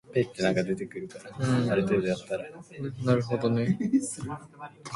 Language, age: Japanese, 19-29